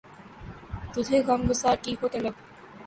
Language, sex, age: Urdu, female, 19-29